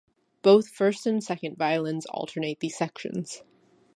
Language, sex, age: English, female, 19-29